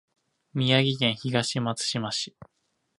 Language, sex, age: Japanese, male, 19-29